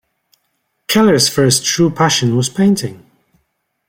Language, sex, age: English, male, 40-49